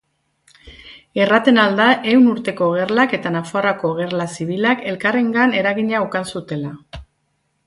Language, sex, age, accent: Basque, female, 50-59, Mendebalekoa (Araba, Bizkaia, Gipuzkoako mendebaleko herri batzuk)